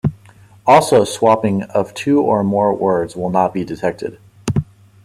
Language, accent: English, United States English